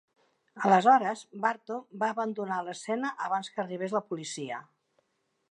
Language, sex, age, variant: Catalan, female, 70-79, Central